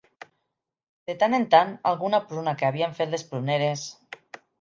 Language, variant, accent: Catalan, Nord-Occidental, Tortosí